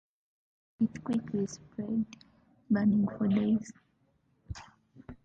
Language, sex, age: English, female, 19-29